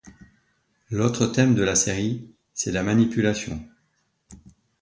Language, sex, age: French, male, 40-49